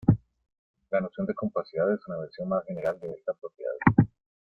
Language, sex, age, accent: Spanish, male, 50-59, América central